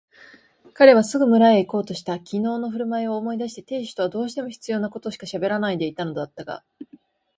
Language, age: Japanese, 19-29